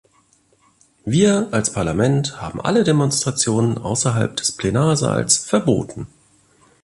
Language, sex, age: German, male, 40-49